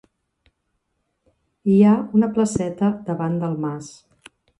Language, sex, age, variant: Catalan, female, 50-59, Central